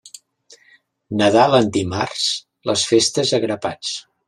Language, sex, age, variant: Catalan, male, 60-69, Central